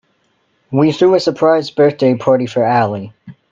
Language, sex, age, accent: English, male, 19-29, United States English